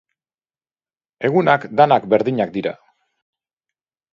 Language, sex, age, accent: Basque, male, 40-49, Mendebalekoa (Araba, Bizkaia, Gipuzkoako mendebaleko herri batzuk)